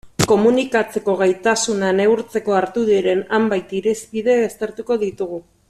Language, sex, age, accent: Basque, female, 40-49, Mendebalekoa (Araba, Bizkaia, Gipuzkoako mendebaleko herri batzuk)